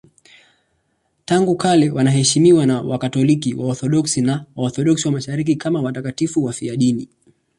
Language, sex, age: Swahili, male, 19-29